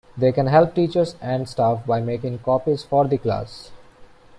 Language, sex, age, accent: English, male, 19-29, India and South Asia (India, Pakistan, Sri Lanka)